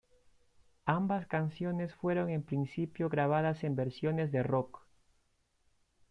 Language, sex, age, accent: Spanish, male, 19-29, Andino-Pacífico: Colombia, Perú, Ecuador, oeste de Bolivia y Venezuela andina